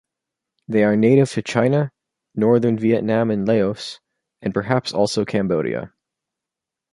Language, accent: English, Canadian English